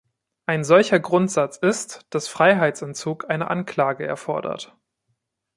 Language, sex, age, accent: German, male, 19-29, Deutschland Deutsch